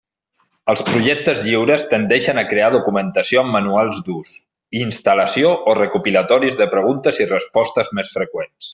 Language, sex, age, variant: Catalan, male, 40-49, Central